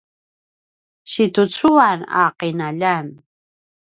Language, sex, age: Paiwan, female, 50-59